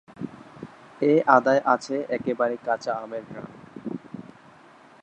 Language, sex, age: Bengali, male, 19-29